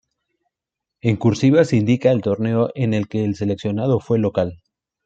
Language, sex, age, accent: Spanish, male, 19-29, México